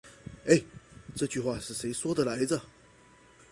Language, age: Chinese, 30-39